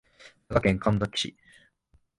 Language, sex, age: Japanese, male, 19-29